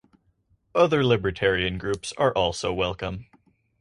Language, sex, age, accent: English, male, under 19, United States English